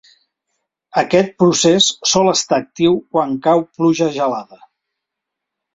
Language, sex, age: Catalan, male, 50-59